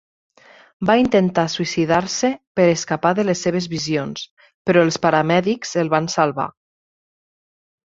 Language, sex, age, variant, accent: Catalan, female, 19-29, Nord-Occidental, Lleidatà